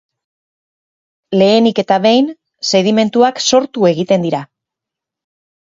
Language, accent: Basque, Erdialdekoa edo Nafarra (Gipuzkoa, Nafarroa)